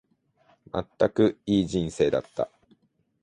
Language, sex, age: Japanese, male, 19-29